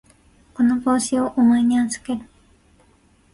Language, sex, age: Japanese, female, 19-29